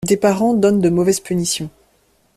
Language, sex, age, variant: French, female, 40-49, Français de métropole